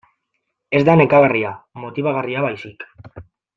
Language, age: Basque, 19-29